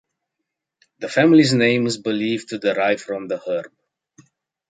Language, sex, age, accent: English, male, 30-39, Australian English